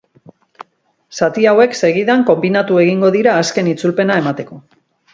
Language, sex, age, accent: Basque, female, 50-59, Mendebalekoa (Araba, Bizkaia, Gipuzkoako mendebaleko herri batzuk)